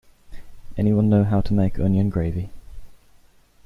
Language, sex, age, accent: English, male, 19-29, England English